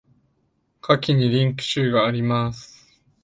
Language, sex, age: Japanese, male, 19-29